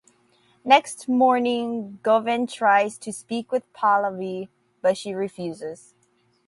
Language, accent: English, United States English